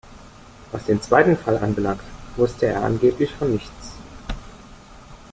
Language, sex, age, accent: German, male, 40-49, Deutschland Deutsch